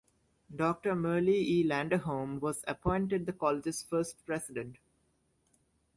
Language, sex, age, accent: English, male, 19-29, England English